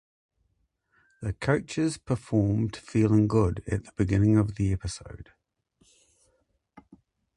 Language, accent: English, New Zealand English